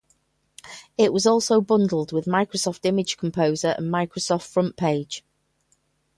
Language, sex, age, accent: English, female, 50-59, England English